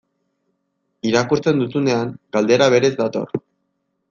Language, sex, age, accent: Basque, male, 19-29, Erdialdekoa edo Nafarra (Gipuzkoa, Nafarroa)